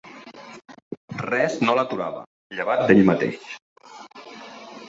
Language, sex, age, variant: Catalan, male, 50-59, Central